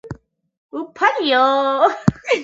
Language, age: Georgian, under 19